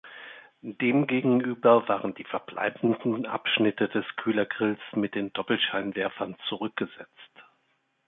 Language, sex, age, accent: German, male, 50-59, Deutschland Deutsch